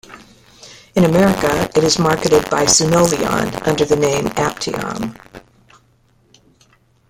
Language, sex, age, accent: English, female, 70-79, United States English